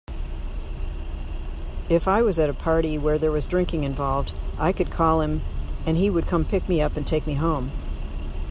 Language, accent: English, United States English